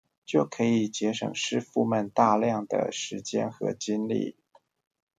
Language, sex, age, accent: Chinese, male, 40-49, 出生地：臺中市